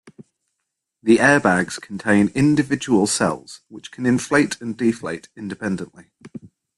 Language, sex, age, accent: English, male, 30-39, England English